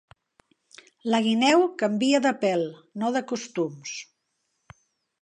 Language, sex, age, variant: Catalan, female, 70-79, Central